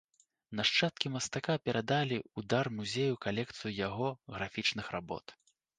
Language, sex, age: Belarusian, male, 19-29